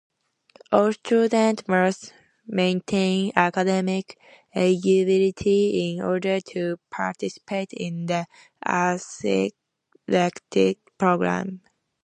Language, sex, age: English, female, 19-29